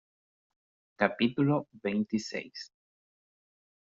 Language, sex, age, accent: Spanish, male, 19-29, América central